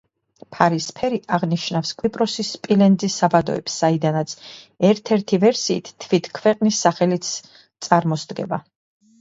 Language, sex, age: Georgian, female, 40-49